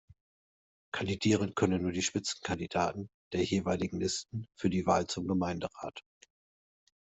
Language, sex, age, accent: German, male, 40-49, Deutschland Deutsch